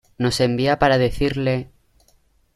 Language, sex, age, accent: Spanish, male, under 19, España: Sur peninsular (Andalucia, Extremadura, Murcia)